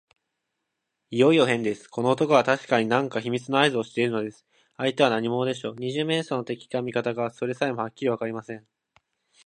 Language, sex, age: Japanese, male, 19-29